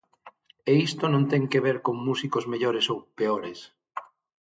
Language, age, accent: Galician, 50-59, Atlántico (seseo e gheada); Normativo (estándar)